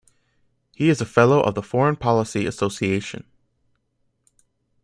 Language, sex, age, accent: English, male, 19-29, United States English